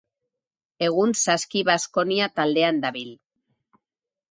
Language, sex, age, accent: Basque, female, 50-59, Erdialdekoa edo Nafarra (Gipuzkoa, Nafarroa)